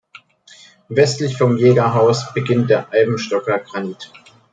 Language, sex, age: German, male, 30-39